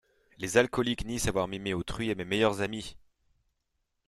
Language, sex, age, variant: French, male, under 19, Français de métropole